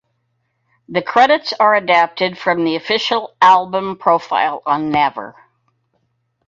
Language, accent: English, United States English